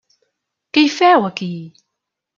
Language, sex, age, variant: Catalan, female, 50-59, Central